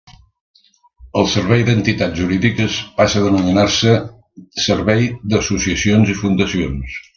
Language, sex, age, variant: Catalan, male, 70-79, Central